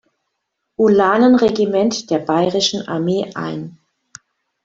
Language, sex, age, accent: German, female, 40-49, Deutschland Deutsch